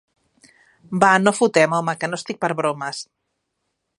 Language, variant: Catalan, Central